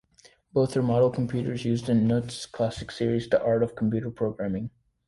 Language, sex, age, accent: English, male, 19-29, United States English